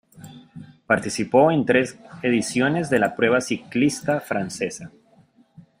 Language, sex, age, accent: Spanish, male, 40-49, Andino-Pacífico: Colombia, Perú, Ecuador, oeste de Bolivia y Venezuela andina